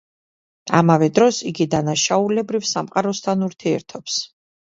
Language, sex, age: Georgian, female, 40-49